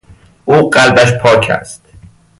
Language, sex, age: Persian, male, 19-29